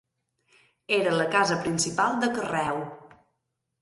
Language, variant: Catalan, Balear